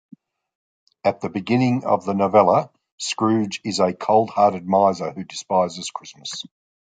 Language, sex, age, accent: English, male, 60-69, Australian English